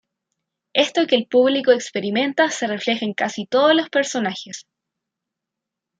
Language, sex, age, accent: Spanish, female, 19-29, Chileno: Chile, Cuyo